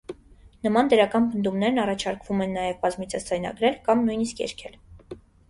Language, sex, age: Armenian, female, 19-29